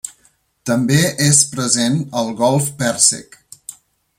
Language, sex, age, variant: Catalan, male, 50-59, Central